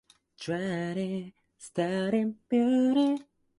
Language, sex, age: English, male, 19-29